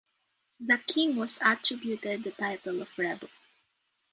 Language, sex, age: English, female, 19-29